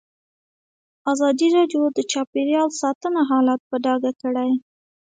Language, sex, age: Pashto, female, 19-29